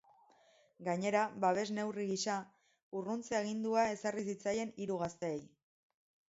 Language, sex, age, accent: Basque, female, 30-39, Erdialdekoa edo Nafarra (Gipuzkoa, Nafarroa)